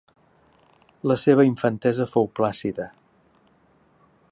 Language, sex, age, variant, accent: Catalan, male, 60-69, Central, central